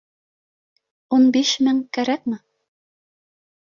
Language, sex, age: Bashkir, female, 50-59